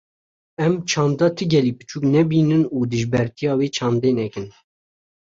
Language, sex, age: Kurdish, male, 19-29